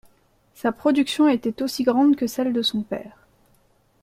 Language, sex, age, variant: French, female, 19-29, Français de métropole